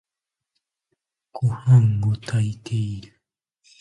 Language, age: Japanese, 19-29